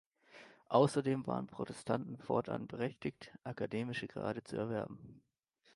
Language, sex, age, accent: German, male, 19-29, Deutschland Deutsch